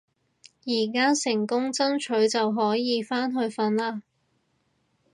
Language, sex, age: Cantonese, female, 30-39